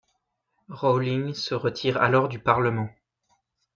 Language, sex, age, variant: French, male, 19-29, Français de métropole